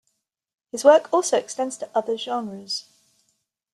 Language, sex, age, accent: English, female, 50-59, England English